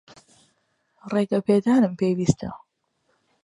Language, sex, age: Central Kurdish, female, 30-39